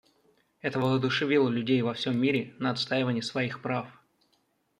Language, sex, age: Russian, male, 19-29